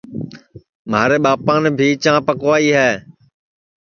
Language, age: Sansi, 19-29